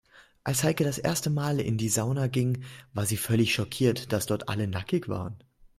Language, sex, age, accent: German, male, 19-29, Deutschland Deutsch